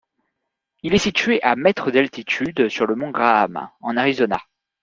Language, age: French, 19-29